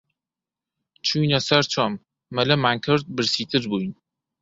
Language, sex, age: Central Kurdish, male, 19-29